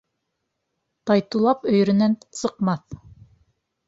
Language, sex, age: Bashkir, female, 19-29